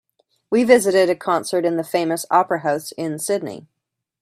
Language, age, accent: English, 40-49, Canadian English